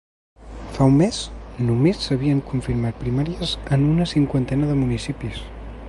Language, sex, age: Catalan, male, 19-29